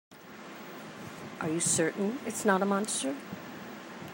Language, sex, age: English, female, 60-69